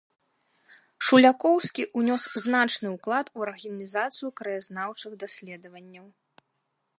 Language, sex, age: Belarusian, female, 30-39